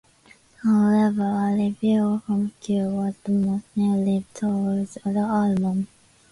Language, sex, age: English, female, 19-29